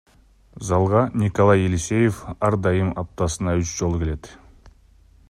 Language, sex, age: Kyrgyz, male, 19-29